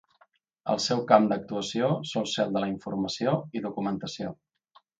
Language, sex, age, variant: Catalan, male, 40-49, Central